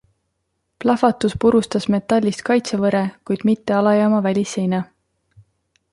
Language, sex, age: Estonian, female, 30-39